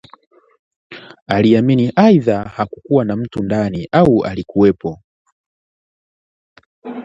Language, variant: Swahili, Kiswahili cha Bara ya Tanzania